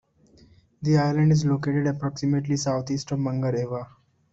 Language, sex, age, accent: English, male, under 19, India and South Asia (India, Pakistan, Sri Lanka)